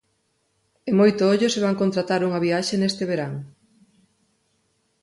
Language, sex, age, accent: Galician, female, 40-49, Neofalante